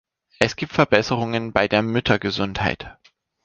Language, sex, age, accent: German, male, 30-39, Deutschland Deutsch